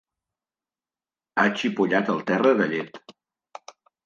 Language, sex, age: Catalan, male, 50-59